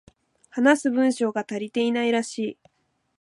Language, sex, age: Japanese, female, 19-29